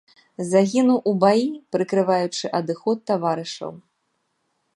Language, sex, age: Belarusian, female, 40-49